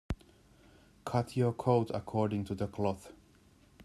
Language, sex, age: English, male, 40-49